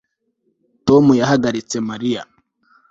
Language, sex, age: Kinyarwanda, male, 19-29